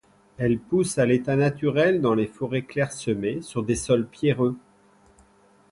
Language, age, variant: French, 50-59, Français de métropole